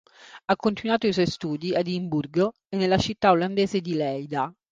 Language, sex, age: Italian, female, 40-49